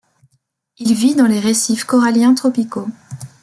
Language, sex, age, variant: French, female, 19-29, Français de métropole